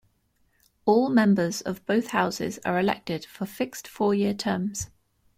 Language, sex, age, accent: English, female, 19-29, England English